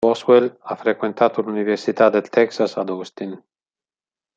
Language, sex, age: Italian, male, 50-59